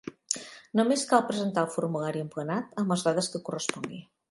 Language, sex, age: Catalan, female, 50-59